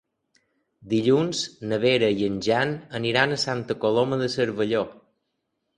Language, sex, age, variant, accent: Catalan, male, 30-39, Balear, mallorquí